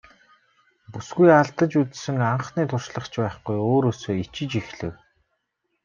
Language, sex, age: Mongolian, male, 19-29